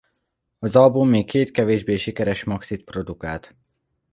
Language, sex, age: Hungarian, male, under 19